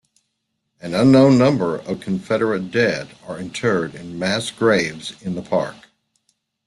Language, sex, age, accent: English, male, 60-69, United States English